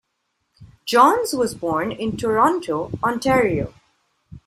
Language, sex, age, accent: English, female, 30-39, India and South Asia (India, Pakistan, Sri Lanka)